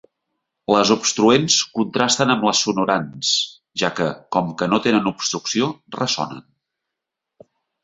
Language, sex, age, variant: Catalan, male, 40-49, Central